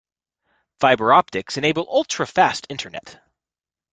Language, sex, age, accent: English, male, 40-49, United States English